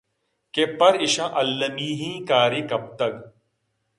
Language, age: Eastern Balochi, 30-39